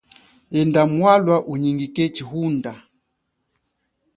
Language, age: Chokwe, 40-49